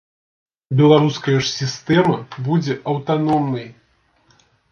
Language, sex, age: Belarusian, male, 30-39